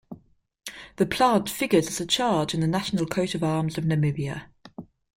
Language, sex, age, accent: English, female, 19-29, England English